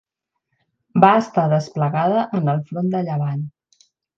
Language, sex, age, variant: Catalan, female, 40-49, Central